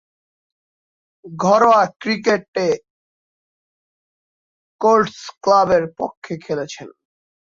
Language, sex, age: Bengali, male, under 19